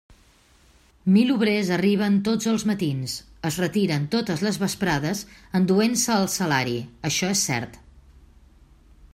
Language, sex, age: Catalan, female, 50-59